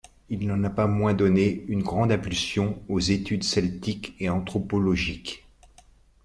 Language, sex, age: French, male, 40-49